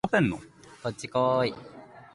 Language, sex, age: Japanese, male, 19-29